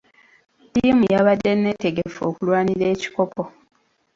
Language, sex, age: Ganda, female, 19-29